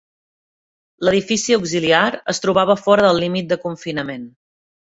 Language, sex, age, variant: Catalan, female, 40-49, Septentrional